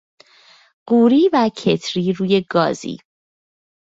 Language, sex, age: Persian, female, 19-29